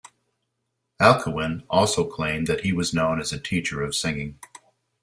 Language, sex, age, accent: English, male, 60-69, United States English